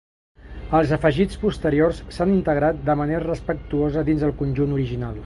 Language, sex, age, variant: Catalan, male, 50-59, Central